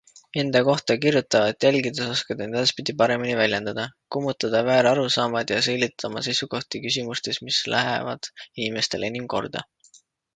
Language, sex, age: Estonian, male, 19-29